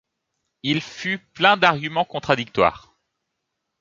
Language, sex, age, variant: French, male, 19-29, Français de métropole